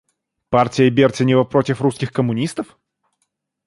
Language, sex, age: Russian, male, 19-29